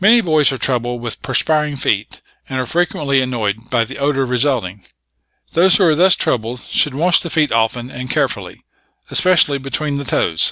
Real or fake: real